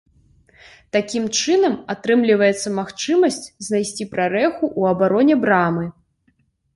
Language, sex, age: Belarusian, female, 19-29